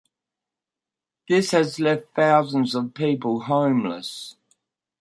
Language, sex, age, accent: English, male, 70-79, Australian English